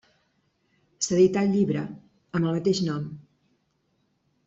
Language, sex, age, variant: Catalan, female, 50-59, Central